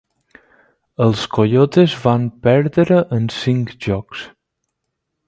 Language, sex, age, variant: Catalan, male, 19-29, Balear